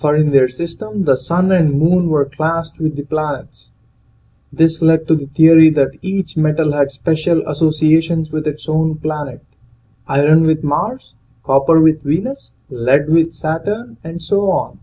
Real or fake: real